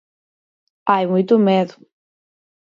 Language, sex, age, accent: Galician, female, 30-39, Central (gheada)